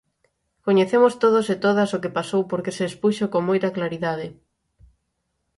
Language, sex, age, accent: Galician, female, 19-29, Central (gheada); Normativo (estándar)